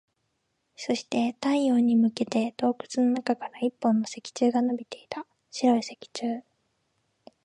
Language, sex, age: Japanese, female, 19-29